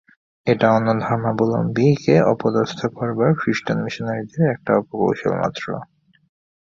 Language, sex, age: Bengali, male, 19-29